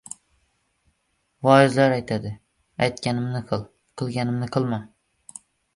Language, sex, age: Uzbek, male, under 19